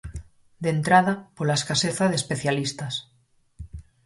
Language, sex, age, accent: Galician, female, 30-39, Normativo (estándar)